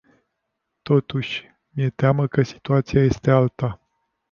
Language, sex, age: Romanian, male, 50-59